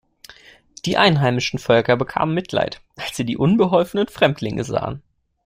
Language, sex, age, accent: German, male, 19-29, Deutschland Deutsch